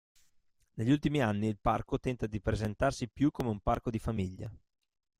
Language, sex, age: Italian, male, 30-39